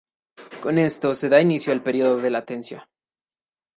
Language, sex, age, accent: Spanish, male, 19-29, Andino-Pacífico: Colombia, Perú, Ecuador, oeste de Bolivia y Venezuela andina